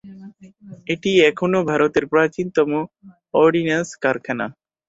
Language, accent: Bengali, Native